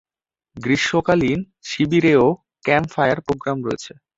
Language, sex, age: Bengali, male, under 19